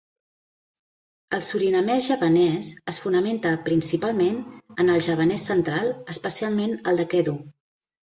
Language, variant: Catalan, Central